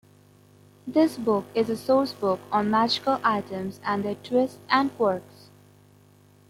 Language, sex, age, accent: English, female, under 19, India and South Asia (India, Pakistan, Sri Lanka)